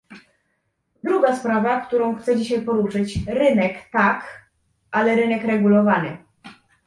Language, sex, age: Polish, female, 19-29